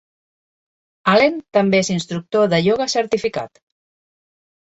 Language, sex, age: Catalan, female, 40-49